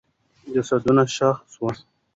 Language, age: Pashto, 19-29